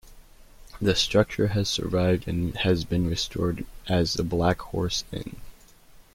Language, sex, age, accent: English, male, under 19, United States English